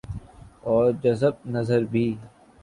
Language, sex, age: Urdu, male, 19-29